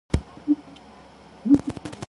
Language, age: English, 19-29